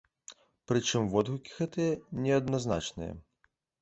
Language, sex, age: Belarusian, male, 19-29